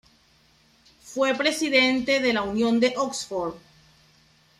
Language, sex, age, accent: Spanish, female, 40-49, Caribe: Cuba, Venezuela, Puerto Rico, República Dominicana, Panamá, Colombia caribeña, México caribeño, Costa del golfo de México